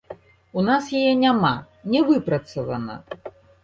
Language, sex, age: Belarusian, female, 60-69